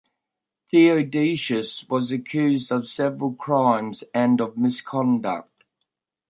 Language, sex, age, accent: English, male, 70-79, Australian English